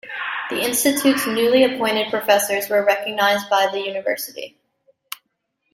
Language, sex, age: English, female, 19-29